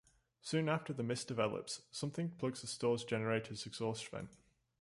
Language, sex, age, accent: English, male, 19-29, England English